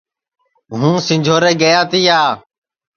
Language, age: Sansi, 19-29